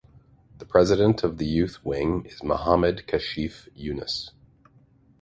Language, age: English, 40-49